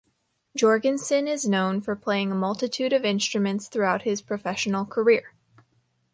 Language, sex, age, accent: English, female, under 19, United States English